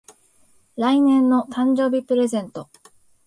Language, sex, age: Japanese, female, 19-29